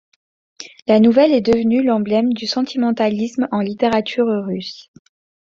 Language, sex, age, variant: French, female, 19-29, Français de métropole